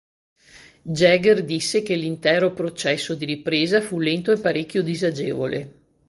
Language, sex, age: Italian, female, 60-69